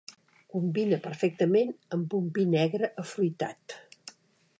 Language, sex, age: Catalan, female, 70-79